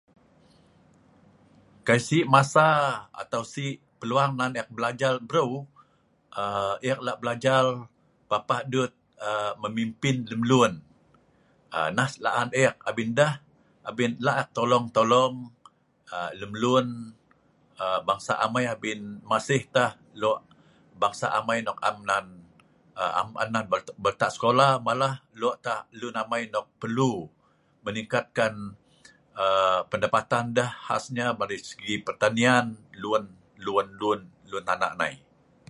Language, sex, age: Sa'ban, male, 60-69